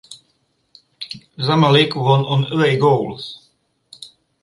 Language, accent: English, United States English; England English